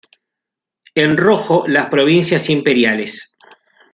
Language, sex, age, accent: Spanish, male, 50-59, Rioplatense: Argentina, Uruguay, este de Bolivia, Paraguay